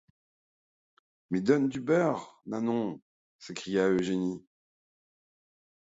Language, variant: French, Français de métropole